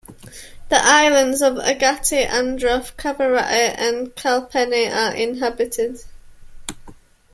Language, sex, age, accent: English, female, 19-29, England English